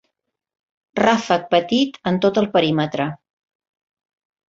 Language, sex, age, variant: Catalan, female, 60-69, Central